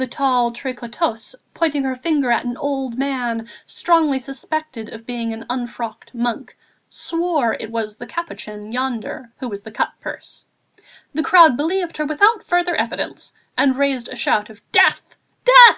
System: none